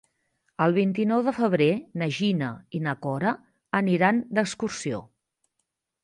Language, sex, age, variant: Catalan, female, 40-49, Central